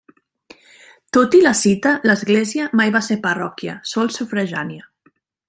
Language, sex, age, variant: Catalan, female, 30-39, Central